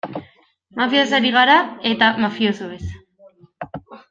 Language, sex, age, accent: Basque, male, under 19, Mendebalekoa (Araba, Bizkaia, Gipuzkoako mendebaleko herri batzuk)